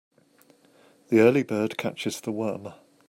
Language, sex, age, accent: English, male, 50-59, England English